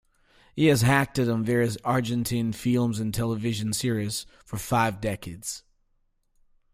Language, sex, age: English, male, 30-39